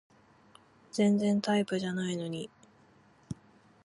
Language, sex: Japanese, female